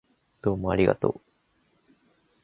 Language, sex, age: Japanese, male, 19-29